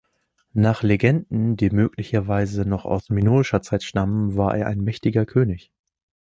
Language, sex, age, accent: German, male, 19-29, Deutschland Deutsch